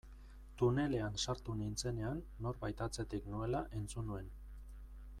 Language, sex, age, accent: Basque, male, 40-49, Erdialdekoa edo Nafarra (Gipuzkoa, Nafarroa)